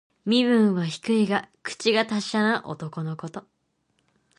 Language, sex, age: Japanese, female, 19-29